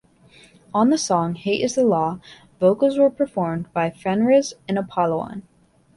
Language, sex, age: English, female, 19-29